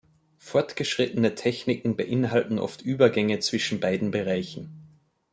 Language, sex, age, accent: German, male, 30-39, Österreichisches Deutsch